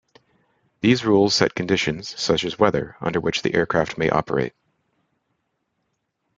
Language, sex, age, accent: English, male, 30-39, United States English